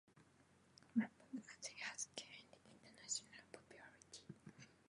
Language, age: English, 19-29